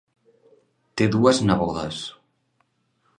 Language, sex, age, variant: Catalan, male, 40-49, Central